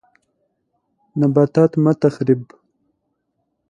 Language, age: Pashto, 19-29